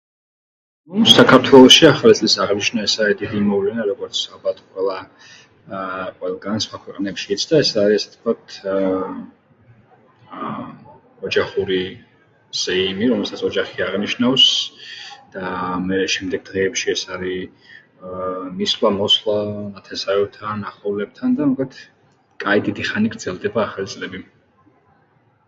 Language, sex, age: Georgian, male, 30-39